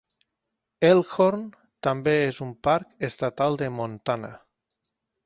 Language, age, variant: Catalan, 30-39, Nord-Occidental